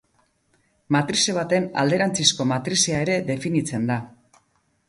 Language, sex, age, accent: Basque, female, 50-59, Mendebalekoa (Araba, Bizkaia, Gipuzkoako mendebaleko herri batzuk)